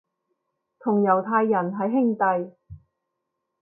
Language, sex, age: Cantonese, female, 19-29